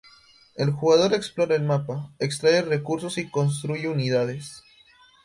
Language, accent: Spanish, Andino-Pacífico: Colombia, Perú, Ecuador, oeste de Bolivia y Venezuela andina